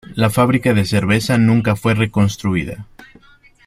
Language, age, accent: Spanish, 30-39, México